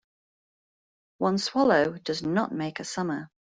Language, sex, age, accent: English, female, 40-49, England English